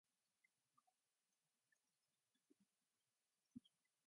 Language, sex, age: English, female, 19-29